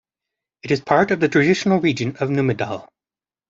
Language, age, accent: English, 30-39, Canadian English